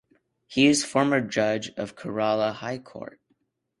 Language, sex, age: English, male, under 19